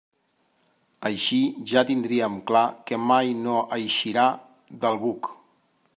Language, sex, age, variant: Catalan, male, 40-49, Central